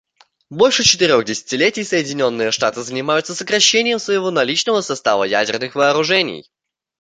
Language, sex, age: Russian, male, 19-29